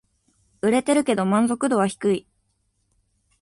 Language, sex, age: Japanese, female, 19-29